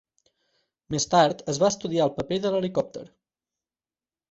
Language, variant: Catalan, Central